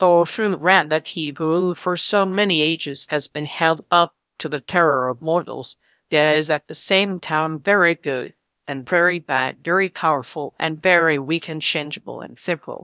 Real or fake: fake